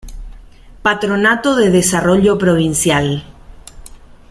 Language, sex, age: Spanish, female, 40-49